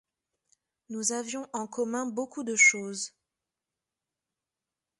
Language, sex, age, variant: French, female, 30-39, Français de métropole